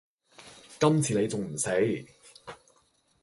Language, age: Cantonese, 19-29